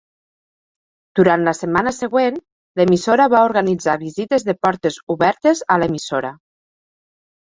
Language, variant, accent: Catalan, Nord-Occidental, Tortosí